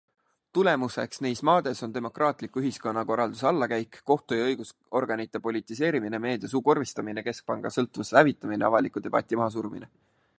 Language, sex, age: Estonian, male, 19-29